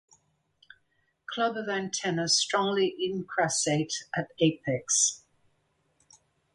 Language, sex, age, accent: English, female, 70-79, England English